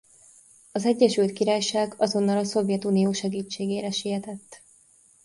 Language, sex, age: Hungarian, female, 19-29